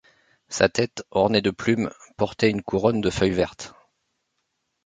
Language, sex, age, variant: French, male, 40-49, Français de métropole